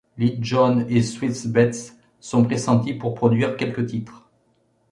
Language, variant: French, Français de métropole